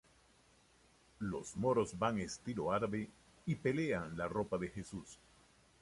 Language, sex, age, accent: Spanish, male, 60-69, Caribe: Cuba, Venezuela, Puerto Rico, República Dominicana, Panamá, Colombia caribeña, México caribeño, Costa del golfo de México